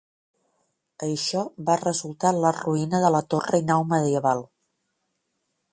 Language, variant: Catalan, Nord-Occidental